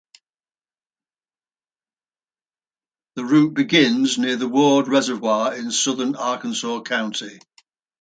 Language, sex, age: English, male, 80-89